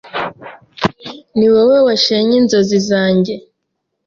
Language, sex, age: Kinyarwanda, female, 19-29